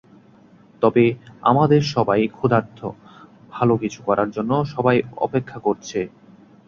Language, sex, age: Bengali, male, 19-29